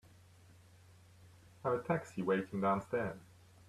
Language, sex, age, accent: English, male, 30-39, England English